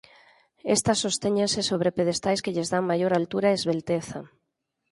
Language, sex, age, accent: Galician, female, 40-49, Oriental (común en zona oriental)